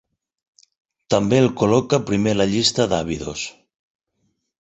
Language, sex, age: Catalan, male, 40-49